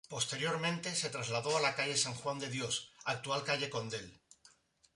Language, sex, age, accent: Spanish, male, 60-69, España: Sur peninsular (Andalucia, Extremadura, Murcia)